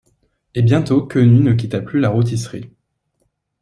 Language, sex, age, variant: French, male, 19-29, Français de métropole